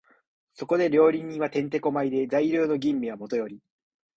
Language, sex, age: Japanese, male, 19-29